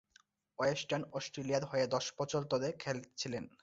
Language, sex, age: Bengali, male, 19-29